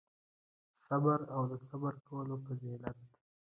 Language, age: Pashto, 19-29